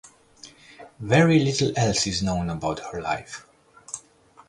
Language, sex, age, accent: English, male, 30-39, United States English